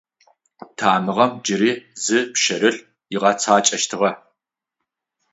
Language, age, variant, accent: Adyghe, 40-49, Адыгабзэ (Кирил, пстэумэ зэдыряе), Бжъэдыгъу (Bjeduğ)